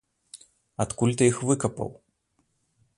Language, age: Belarusian, 30-39